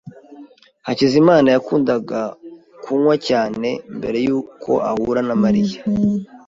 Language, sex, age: Kinyarwanda, male, 19-29